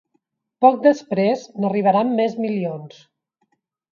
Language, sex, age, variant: Catalan, female, 40-49, Central